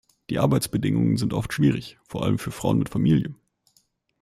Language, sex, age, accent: German, male, 19-29, Deutschland Deutsch